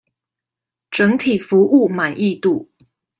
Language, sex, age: Chinese, female, 30-39